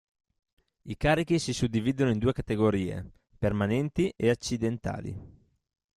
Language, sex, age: Italian, male, 30-39